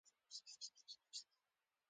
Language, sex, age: Pashto, female, 19-29